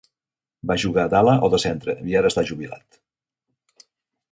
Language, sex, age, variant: Catalan, male, 60-69, Central